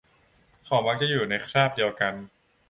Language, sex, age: Thai, male, under 19